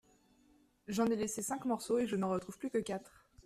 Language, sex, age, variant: French, female, 19-29, Français de métropole